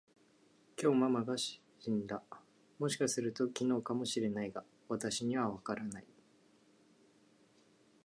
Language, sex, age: Japanese, male, under 19